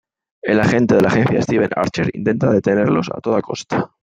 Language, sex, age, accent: Spanish, male, 40-49, España: Sur peninsular (Andalucia, Extremadura, Murcia)